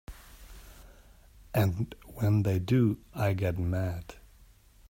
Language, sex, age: English, male, 40-49